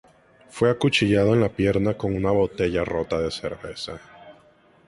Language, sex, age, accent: Spanish, male, 19-29, Caribe: Cuba, Venezuela, Puerto Rico, República Dominicana, Panamá, Colombia caribeña, México caribeño, Costa del golfo de México